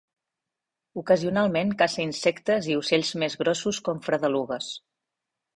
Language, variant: Catalan, Central